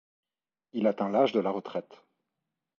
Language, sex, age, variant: French, male, 30-39, Français de métropole